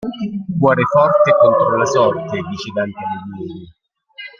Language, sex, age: Italian, male, 50-59